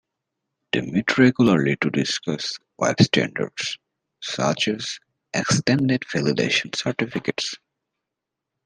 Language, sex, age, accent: English, male, 19-29, United States English